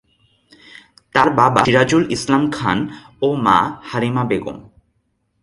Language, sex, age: Bengali, male, 19-29